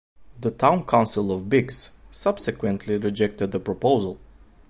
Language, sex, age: English, male, 19-29